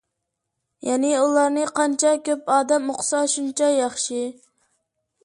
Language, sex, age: Uyghur, male, under 19